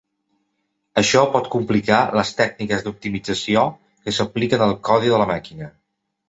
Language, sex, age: Catalan, male, 40-49